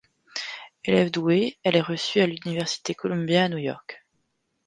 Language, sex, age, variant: French, female, 40-49, Français de métropole